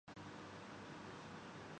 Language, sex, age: Urdu, male, 19-29